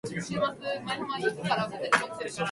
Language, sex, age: Japanese, female, 19-29